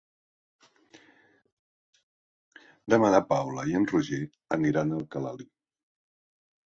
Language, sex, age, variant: Catalan, male, 50-59, Central